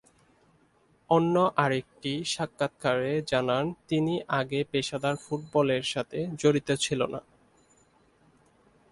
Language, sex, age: Bengali, male, 19-29